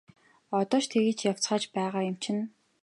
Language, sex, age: Mongolian, female, 19-29